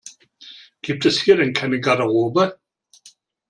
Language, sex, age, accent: German, male, 60-69, Deutschland Deutsch